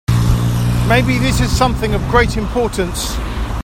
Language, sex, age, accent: English, male, 50-59, England English